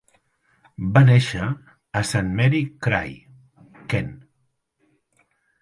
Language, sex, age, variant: Catalan, male, 50-59, Central